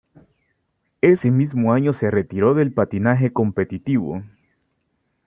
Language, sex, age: Spanish, male, 19-29